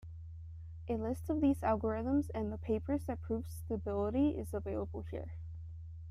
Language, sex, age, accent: English, female, 19-29, United States English